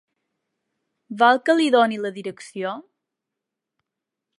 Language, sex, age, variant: Catalan, female, 19-29, Balear